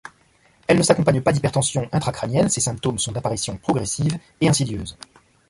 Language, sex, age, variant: French, male, 19-29, Français de métropole